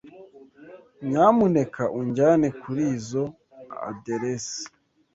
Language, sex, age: Kinyarwanda, male, 19-29